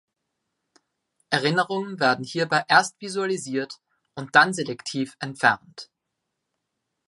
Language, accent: German, Österreichisches Deutsch